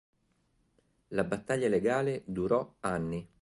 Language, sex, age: Italian, male, 40-49